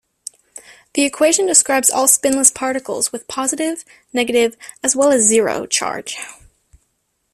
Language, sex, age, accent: English, female, under 19, United States English